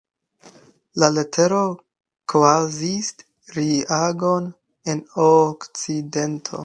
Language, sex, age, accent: Esperanto, male, 19-29, Internacia